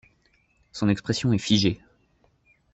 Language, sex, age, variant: French, male, under 19, Français de métropole